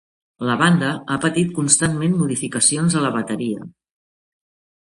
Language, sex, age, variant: Catalan, female, 50-59, Central